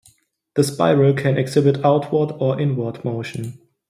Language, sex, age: English, male, 19-29